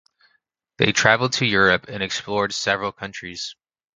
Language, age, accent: English, 19-29, United States English